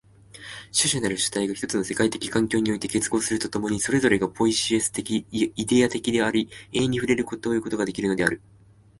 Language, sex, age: Japanese, male, 19-29